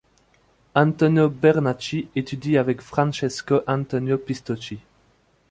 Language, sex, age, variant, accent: French, male, 19-29, Français d'Europe, Français de Belgique